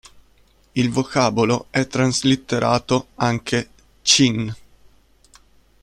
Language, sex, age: Italian, male, 30-39